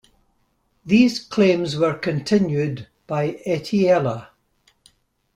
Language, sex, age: English, male, 70-79